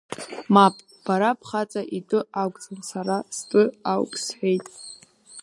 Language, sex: Abkhazian, female